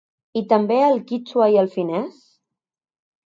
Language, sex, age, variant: Catalan, female, 30-39, Central